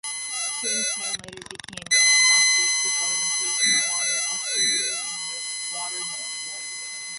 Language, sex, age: English, female, under 19